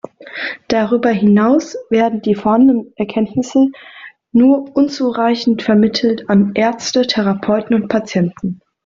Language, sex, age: German, female, under 19